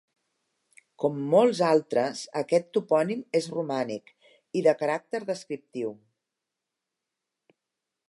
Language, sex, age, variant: Catalan, female, 60-69, Central